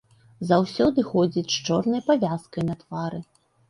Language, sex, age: Belarusian, female, 40-49